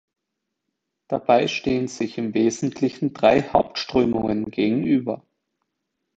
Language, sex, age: German, male, 19-29